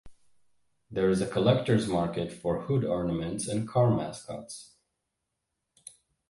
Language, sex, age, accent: English, male, 30-39, United States English